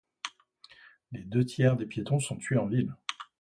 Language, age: French, 40-49